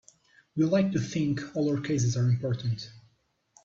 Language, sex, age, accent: English, male, 19-29, United States English